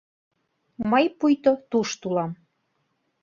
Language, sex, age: Mari, female, 40-49